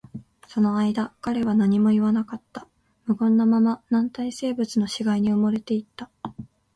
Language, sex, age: Japanese, female, 19-29